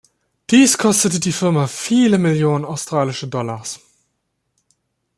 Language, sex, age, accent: German, male, 30-39, Deutschland Deutsch